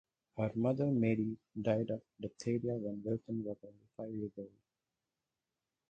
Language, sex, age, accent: English, male, 19-29, India and South Asia (India, Pakistan, Sri Lanka)